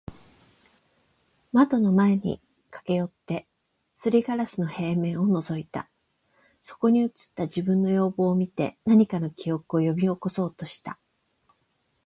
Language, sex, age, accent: Japanese, female, 50-59, 関西; 関東